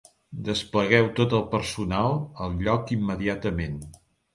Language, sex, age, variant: Catalan, male, 60-69, Central